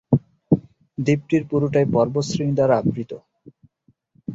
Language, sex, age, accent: Bengali, male, 19-29, Native; Bangladeshi